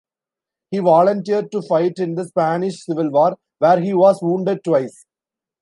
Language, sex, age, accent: English, male, 19-29, India and South Asia (India, Pakistan, Sri Lanka)